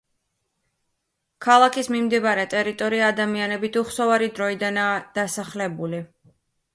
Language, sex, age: Georgian, female, 19-29